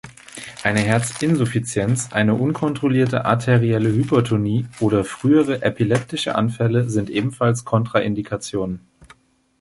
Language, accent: German, Deutschland Deutsch